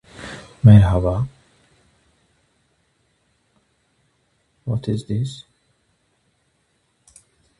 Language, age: English, 19-29